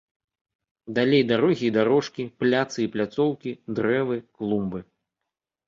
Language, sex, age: Belarusian, male, 30-39